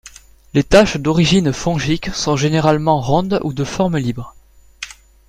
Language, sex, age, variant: French, male, 19-29, Français de métropole